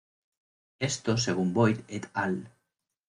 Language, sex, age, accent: Spanish, male, 30-39, España: Centro-Sur peninsular (Madrid, Toledo, Castilla-La Mancha)